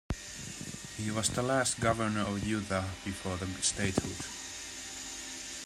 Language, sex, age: English, male, 40-49